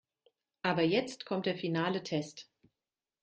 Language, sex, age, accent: German, female, 40-49, Deutschland Deutsch